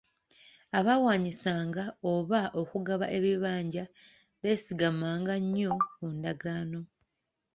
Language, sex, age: Ganda, female, 19-29